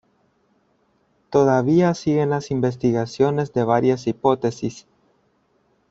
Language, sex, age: Spanish, male, 19-29